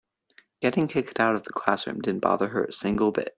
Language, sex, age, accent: English, male, under 19, United States English